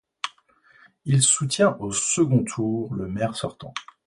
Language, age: French, 40-49